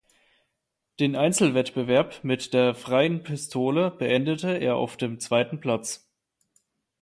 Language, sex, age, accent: German, male, 19-29, Deutschland Deutsch